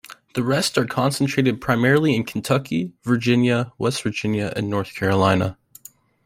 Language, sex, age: English, male, under 19